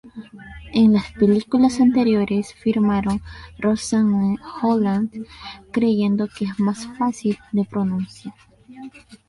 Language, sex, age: Spanish, female, under 19